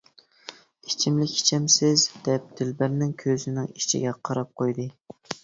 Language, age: Uyghur, 30-39